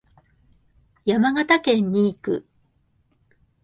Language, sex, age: Japanese, female, 19-29